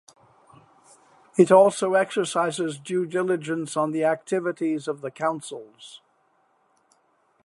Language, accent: English, United States English